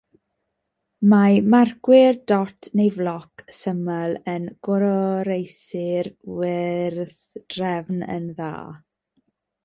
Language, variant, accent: Welsh, South-Western Welsh, Y Deyrnas Unedig Cymraeg